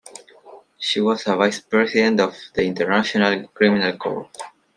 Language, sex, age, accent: English, male, under 19, United States English